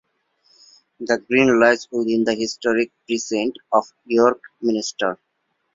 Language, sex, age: English, male, 19-29